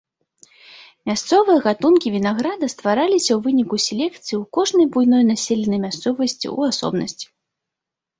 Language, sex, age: Belarusian, female, 30-39